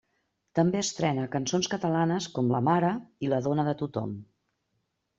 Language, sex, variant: Catalan, female, Central